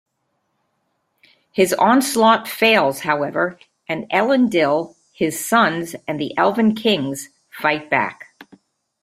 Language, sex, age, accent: English, female, 70-79, United States English